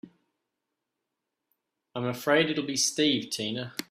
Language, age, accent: English, 40-49, Australian English